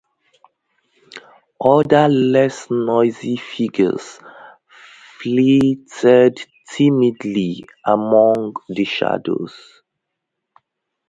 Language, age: English, 19-29